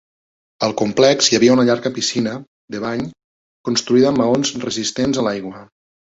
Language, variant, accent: Catalan, Nord-Occidental, Lleida